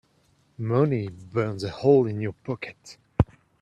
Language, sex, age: English, male, 30-39